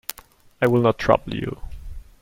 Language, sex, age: English, male, 30-39